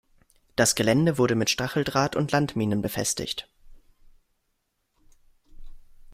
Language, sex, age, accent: German, male, 19-29, Deutschland Deutsch